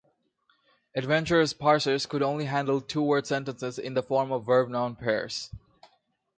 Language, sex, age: English, male, 19-29